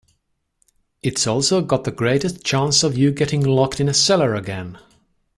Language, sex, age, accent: English, male, 40-49, England English